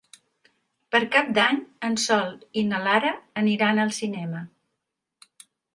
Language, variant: Catalan, Central